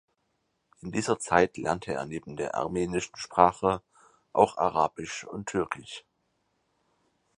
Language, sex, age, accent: German, male, 19-29, Deutschland Deutsch